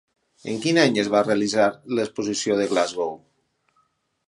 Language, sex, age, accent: Catalan, male, 40-49, valencià